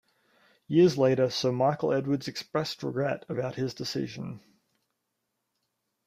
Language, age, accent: English, 19-29, Australian English